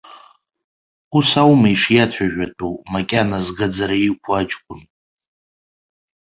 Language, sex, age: Abkhazian, male, 30-39